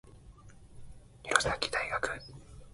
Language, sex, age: Japanese, male, 19-29